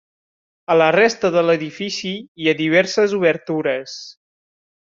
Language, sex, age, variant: Catalan, male, 19-29, Septentrional